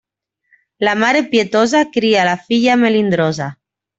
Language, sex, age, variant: Catalan, female, 19-29, Nord-Occidental